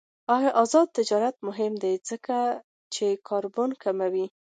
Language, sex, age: Pashto, female, 19-29